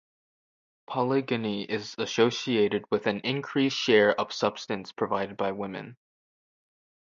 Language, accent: English, United States English